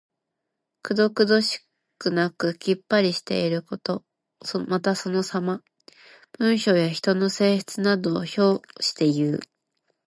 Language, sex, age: Japanese, female, 19-29